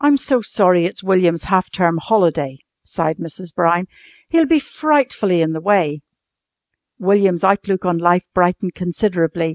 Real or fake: real